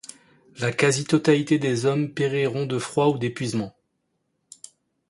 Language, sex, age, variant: French, male, 30-39, Français de métropole